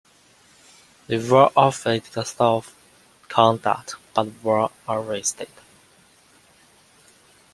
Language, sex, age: English, male, 19-29